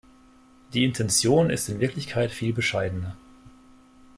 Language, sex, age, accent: German, male, 30-39, Deutschland Deutsch